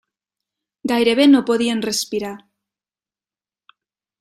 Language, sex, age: Catalan, female, 30-39